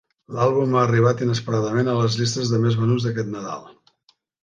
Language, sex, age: Catalan, male, 70-79